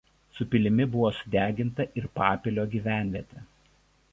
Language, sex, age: Lithuanian, male, 30-39